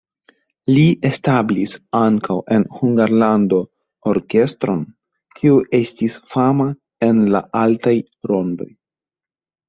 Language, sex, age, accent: Esperanto, male, under 19, Internacia